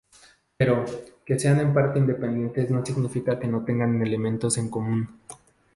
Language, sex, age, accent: Spanish, male, 19-29, México